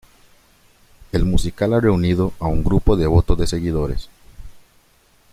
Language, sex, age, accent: Spanish, male, 19-29, América central